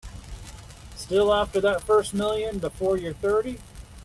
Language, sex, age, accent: English, male, 50-59, United States English